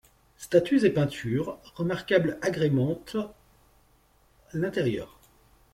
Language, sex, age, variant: French, male, 40-49, Français de métropole